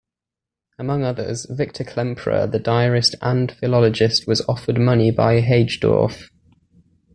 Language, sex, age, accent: English, male, 19-29, England English